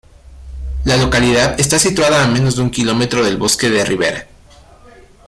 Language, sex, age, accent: Spanish, male, 19-29, México